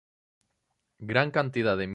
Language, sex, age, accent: Spanish, male, 19-29, España: Sur peninsular (Andalucia, Extremadura, Murcia)